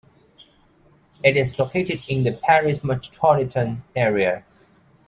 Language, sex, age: English, male, 30-39